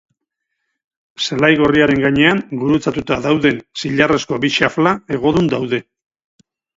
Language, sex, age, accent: Basque, male, 50-59, Mendebalekoa (Araba, Bizkaia, Gipuzkoako mendebaleko herri batzuk)